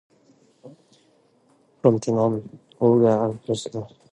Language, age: English, 19-29